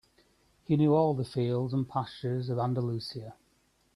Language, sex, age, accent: English, male, 50-59, England English